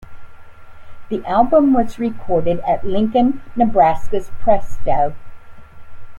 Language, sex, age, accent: English, female, 70-79, United States English